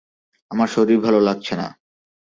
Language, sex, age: Bengali, male, 19-29